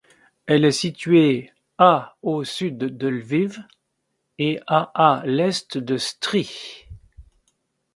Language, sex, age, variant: French, male, 60-69, Français de métropole